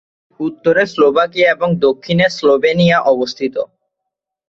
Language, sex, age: Bengali, male, 19-29